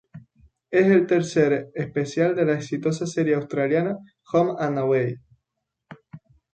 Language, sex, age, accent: Spanish, male, 19-29, España: Islas Canarias